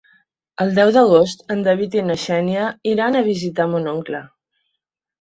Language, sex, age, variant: Catalan, female, 60-69, Central